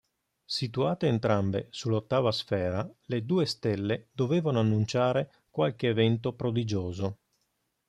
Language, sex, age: Italian, male, 50-59